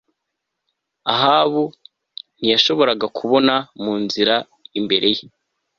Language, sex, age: Kinyarwanda, male, under 19